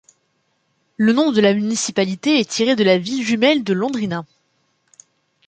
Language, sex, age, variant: French, female, 19-29, Français de métropole